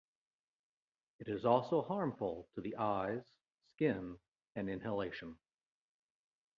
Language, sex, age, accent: English, male, 50-59, United States English